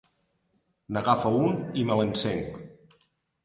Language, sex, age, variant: Catalan, male, 40-49, Nord-Occidental